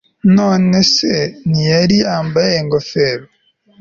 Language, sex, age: Kinyarwanda, male, 19-29